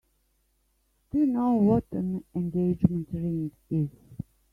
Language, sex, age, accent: English, female, 50-59, Australian English